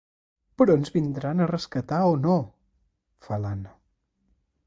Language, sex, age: Catalan, male, 19-29